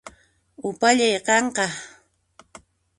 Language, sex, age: Puno Quechua, female, 40-49